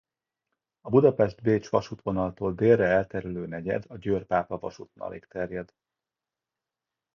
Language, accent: Hungarian, budapesti